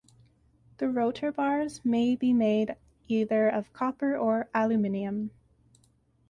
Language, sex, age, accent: English, female, 19-29, Canadian English